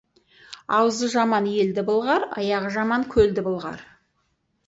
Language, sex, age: Kazakh, female, 40-49